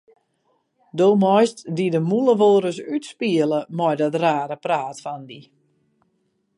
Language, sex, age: Western Frisian, female, 50-59